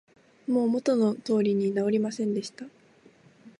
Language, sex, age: Japanese, female, 19-29